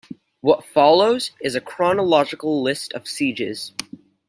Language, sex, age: English, male, 19-29